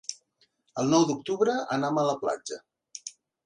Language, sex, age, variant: Catalan, male, 30-39, Central